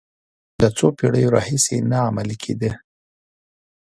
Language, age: Pashto, 30-39